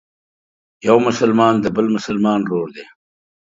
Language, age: Pashto, 50-59